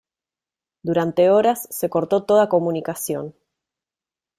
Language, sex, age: Spanish, female, 30-39